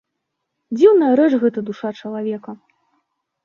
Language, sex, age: Belarusian, female, 19-29